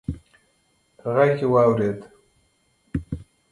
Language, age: Pashto, 30-39